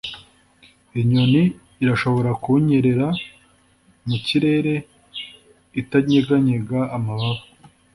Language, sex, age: Kinyarwanda, male, 19-29